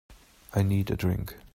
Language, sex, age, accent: English, male, 30-39, United States English